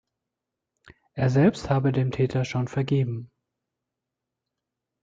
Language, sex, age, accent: German, male, 40-49, Deutschland Deutsch